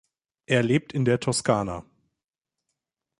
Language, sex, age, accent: German, male, 19-29, Deutschland Deutsch